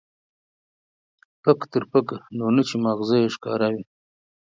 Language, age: Pashto, 30-39